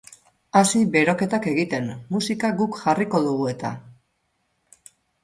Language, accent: Basque, Mendebalekoa (Araba, Bizkaia, Gipuzkoako mendebaleko herri batzuk)